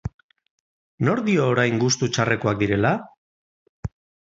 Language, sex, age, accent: Basque, male, 40-49, Mendebalekoa (Araba, Bizkaia, Gipuzkoako mendebaleko herri batzuk)